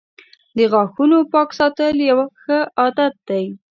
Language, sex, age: Pashto, female, under 19